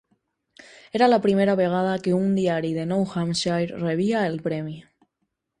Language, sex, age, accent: Catalan, female, under 19, valencià